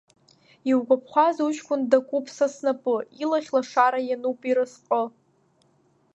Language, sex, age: Abkhazian, female, under 19